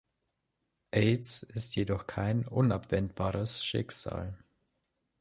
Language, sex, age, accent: German, male, under 19, Deutschland Deutsch